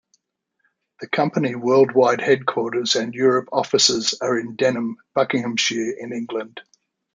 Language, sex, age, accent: English, male, 60-69, Australian English